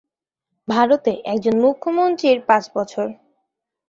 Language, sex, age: Bengali, female, 30-39